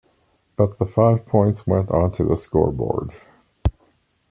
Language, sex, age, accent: English, male, 60-69, Canadian English